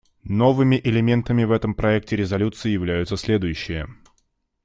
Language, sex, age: Russian, male, 19-29